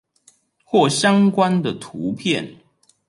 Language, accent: Chinese, 出生地：臺中市